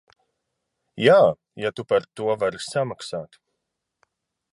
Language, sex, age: Latvian, male, 40-49